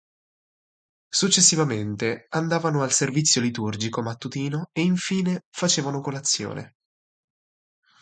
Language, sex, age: Italian, male, 19-29